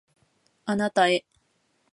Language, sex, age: Japanese, female, under 19